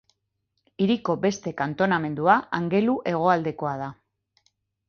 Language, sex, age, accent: Basque, female, 50-59, Mendebalekoa (Araba, Bizkaia, Gipuzkoako mendebaleko herri batzuk)